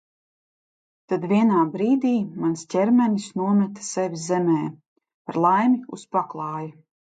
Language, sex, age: Latvian, female, 30-39